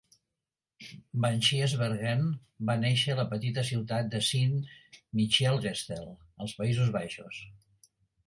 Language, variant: Catalan, Central